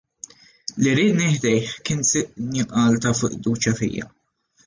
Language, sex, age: Maltese, male, 19-29